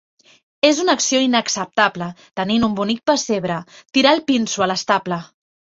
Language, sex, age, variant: Catalan, female, 19-29, Central